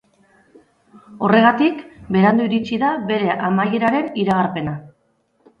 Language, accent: Basque, Mendebalekoa (Araba, Bizkaia, Gipuzkoako mendebaleko herri batzuk)